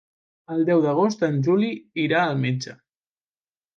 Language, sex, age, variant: Catalan, male, under 19, Central